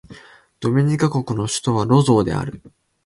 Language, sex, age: Japanese, male, 19-29